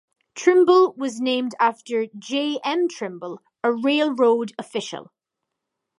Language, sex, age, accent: English, female, under 19, Irish English